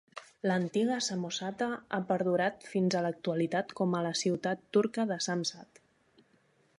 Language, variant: Catalan, Nord-Occidental